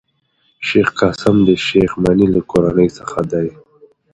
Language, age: Pashto, 19-29